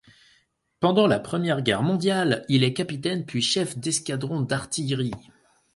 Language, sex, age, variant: French, male, 30-39, Français de métropole